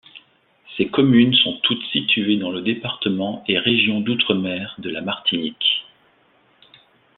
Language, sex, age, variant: French, male, 30-39, Français de métropole